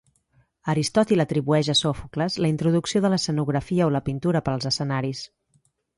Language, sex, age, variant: Catalan, female, 40-49, Central